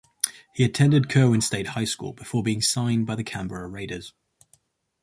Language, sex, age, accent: English, male, 30-39, England English